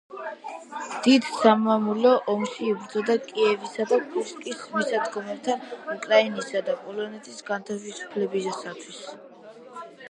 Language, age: Georgian, under 19